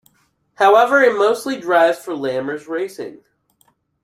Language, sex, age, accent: English, male, under 19, United States English